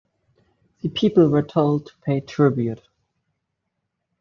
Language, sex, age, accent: English, male, 19-29, United States English